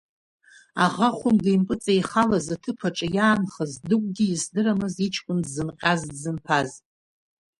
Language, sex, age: Abkhazian, female, 40-49